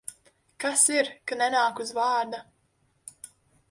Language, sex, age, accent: Latvian, female, 19-29, Riga